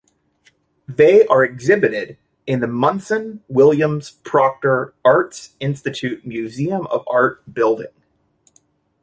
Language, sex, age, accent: English, male, 30-39, United States English